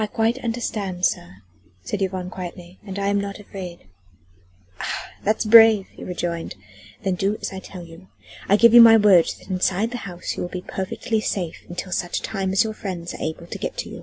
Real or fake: real